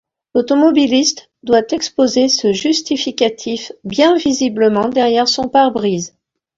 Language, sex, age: French, female, 50-59